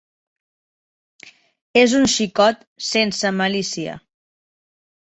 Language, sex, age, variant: Catalan, female, 30-39, Septentrional